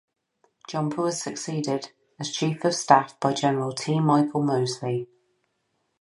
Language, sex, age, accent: English, female, 30-39, England English